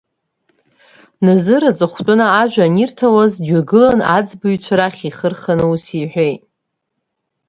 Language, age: Abkhazian, 30-39